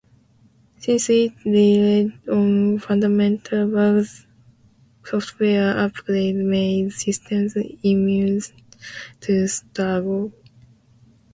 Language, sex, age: English, female, 19-29